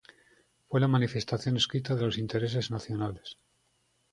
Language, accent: Spanish, España: Centro-Sur peninsular (Madrid, Toledo, Castilla-La Mancha)